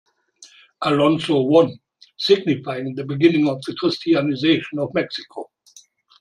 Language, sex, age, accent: English, male, 60-69, England English